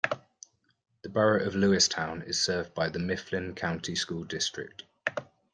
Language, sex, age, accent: English, male, 30-39, England English